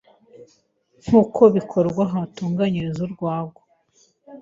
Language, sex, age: Kinyarwanda, female, 19-29